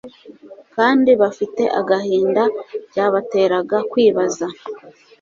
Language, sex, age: Kinyarwanda, female, 30-39